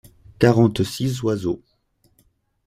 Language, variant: French, Français de métropole